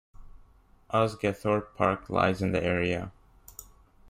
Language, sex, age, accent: English, male, under 19, United States English